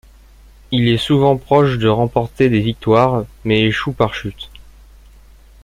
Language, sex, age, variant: French, male, under 19, Français de métropole